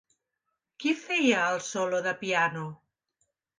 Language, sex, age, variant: Catalan, female, 50-59, Central